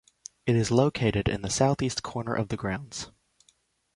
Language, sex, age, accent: English, male, 19-29, United States English